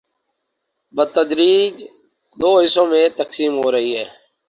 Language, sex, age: Urdu, male, 19-29